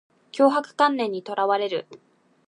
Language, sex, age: Japanese, female, 19-29